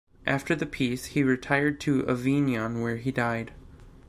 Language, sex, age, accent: English, male, 19-29, United States English